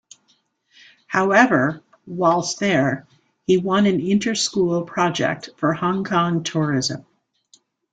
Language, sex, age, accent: English, female, 60-69, United States English